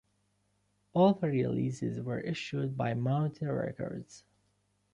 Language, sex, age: English, male, 19-29